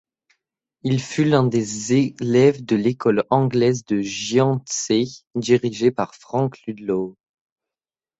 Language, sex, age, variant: French, male, under 19, Français de métropole